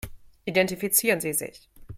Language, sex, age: German, female, 30-39